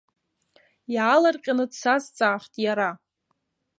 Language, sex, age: Abkhazian, female, 19-29